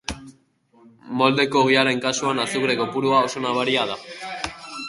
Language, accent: Basque, Erdialdekoa edo Nafarra (Gipuzkoa, Nafarroa)